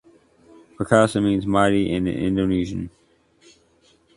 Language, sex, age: English, male, 30-39